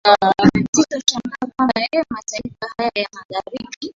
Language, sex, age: Swahili, female, 19-29